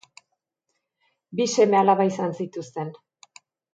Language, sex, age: Basque, female, 40-49